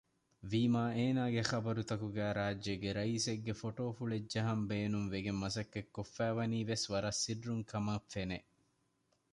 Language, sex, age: Divehi, male, 19-29